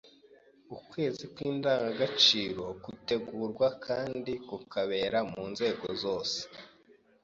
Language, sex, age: Kinyarwanda, male, 19-29